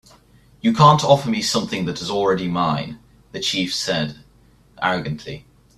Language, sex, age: English, male, under 19